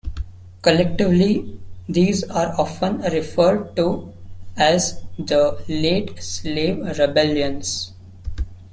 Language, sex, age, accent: English, male, 19-29, India and South Asia (India, Pakistan, Sri Lanka)